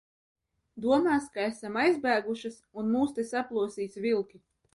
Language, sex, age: Latvian, female, 19-29